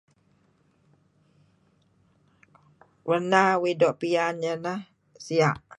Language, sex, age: Kelabit, female, 60-69